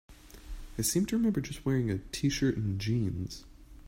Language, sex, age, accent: English, male, 19-29, United States English